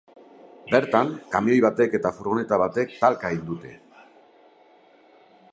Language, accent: Basque, Mendebalekoa (Araba, Bizkaia, Gipuzkoako mendebaleko herri batzuk)